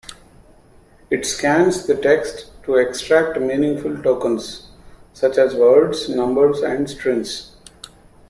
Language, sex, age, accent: English, male, 40-49, India and South Asia (India, Pakistan, Sri Lanka)